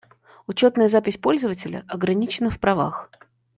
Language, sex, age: Russian, female, 30-39